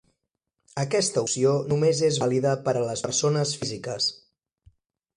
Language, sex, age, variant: Catalan, male, 30-39, Central